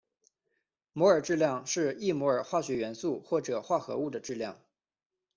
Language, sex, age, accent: Chinese, male, 19-29, 出生地：山西省